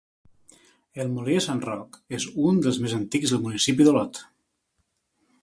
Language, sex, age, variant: Catalan, male, 40-49, Nord-Occidental